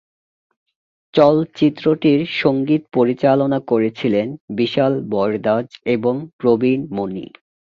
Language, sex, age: Bengali, male, 19-29